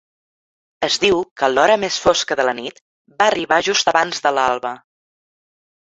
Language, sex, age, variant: Catalan, female, 19-29, Central